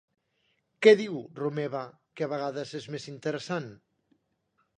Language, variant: Catalan, Central